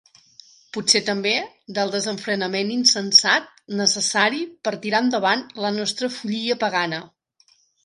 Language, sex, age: Catalan, female, 40-49